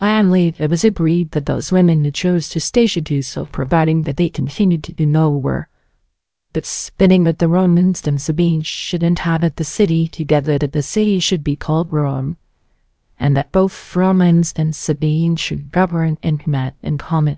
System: TTS, VITS